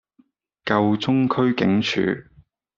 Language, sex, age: Cantonese, male, 19-29